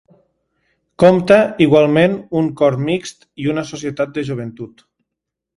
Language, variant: Catalan, Nord-Occidental